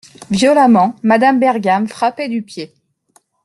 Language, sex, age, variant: French, female, 30-39, Français de métropole